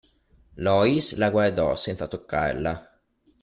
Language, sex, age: Italian, male, under 19